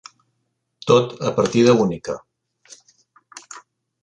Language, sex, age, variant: Catalan, male, 60-69, Central